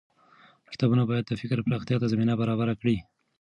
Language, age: Pashto, 19-29